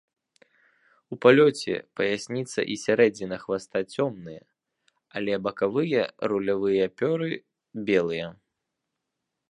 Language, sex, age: Belarusian, male, 19-29